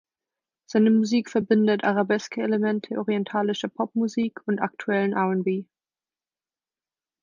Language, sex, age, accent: German, female, 19-29, Deutschland Deutsch